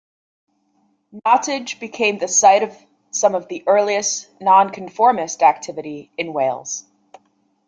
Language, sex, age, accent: English, female, 30-39, United States English